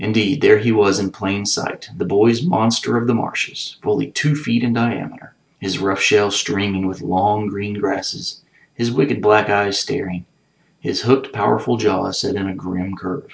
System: none